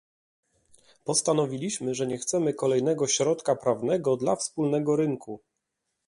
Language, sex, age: Polish, male, 30-39